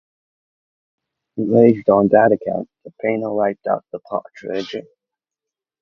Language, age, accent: English, under 19, United States English